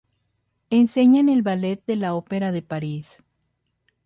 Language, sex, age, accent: Spanish, female, 30-39, México